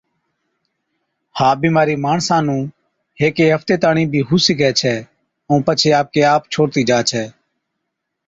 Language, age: Od, 30-39